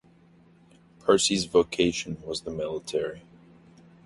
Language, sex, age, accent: English, male, 19-29, United States English